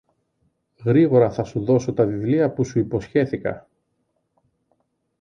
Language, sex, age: Greek, male, 40-49